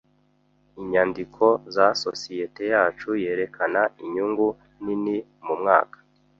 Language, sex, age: Kinyarwanda, male, 19-29